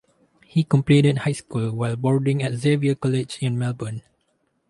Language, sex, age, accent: English, male, 19-29, Malaysian English